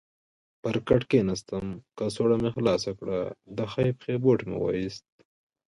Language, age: Pashto, 19-29